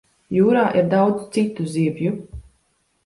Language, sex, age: Latvian, female, 19-29